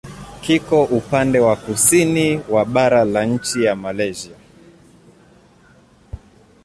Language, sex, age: Swahili, male, 19-29